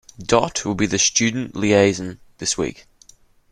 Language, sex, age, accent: English, male, under 19, Australian English